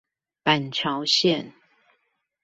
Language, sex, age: Chinese, female, 50-59